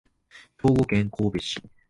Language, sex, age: Japanese, male, 19-29